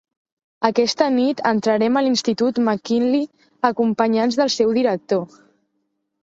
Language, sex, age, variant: Catalan, male, 40-49, Central